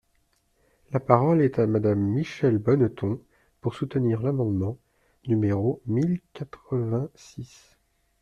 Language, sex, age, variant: French, male, 30-39, Français de métropole